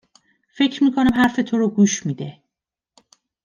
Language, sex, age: Persian, female, 40-49